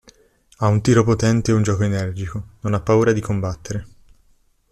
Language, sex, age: Italian, male, under 19